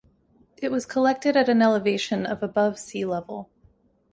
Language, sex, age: English, female, 30-39